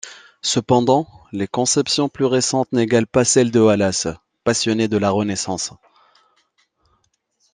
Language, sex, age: French, male, 30-39